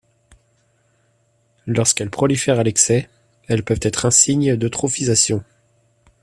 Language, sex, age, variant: French, male, 30-39, Français de métropole